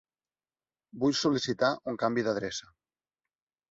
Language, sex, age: Catalan, male, 19-29